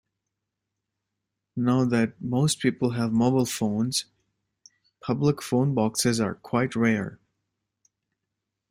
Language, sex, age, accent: English, male, 19-29, United States English